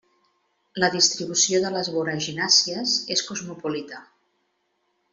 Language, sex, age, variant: Catalan, female, 40-49, Central